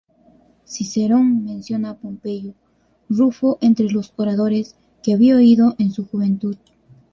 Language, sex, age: Spanish, female, 19-29